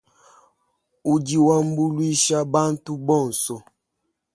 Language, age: Luba-Lulua, 19-29